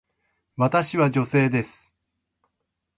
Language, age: Japanese, 50-59